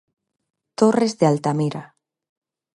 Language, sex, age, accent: Galician, female, 30-39, Normativo (estándar)